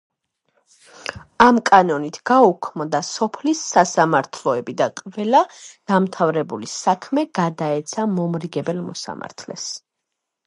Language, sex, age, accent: Georgian, female, 19-29, ჩვეულებრივი